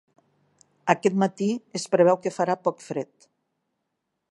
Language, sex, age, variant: Catalan, female, 60-69, Nord-Occidental